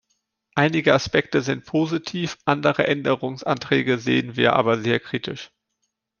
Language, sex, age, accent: German, male, 19-29, Deutschland Deutsch